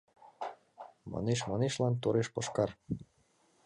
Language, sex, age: Mari, male, 19-29